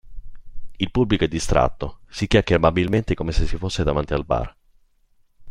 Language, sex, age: Italian, male, 19-29